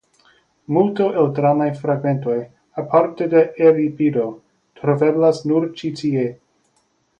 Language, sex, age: Esperanto, male, 30-39